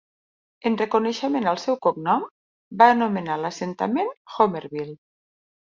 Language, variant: Catalan, Septentrional